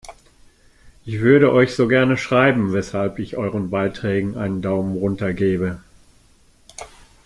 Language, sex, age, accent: German, male, 60-69, Deutschland Deutsch